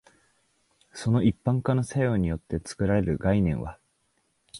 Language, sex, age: Japanese, male, 19-29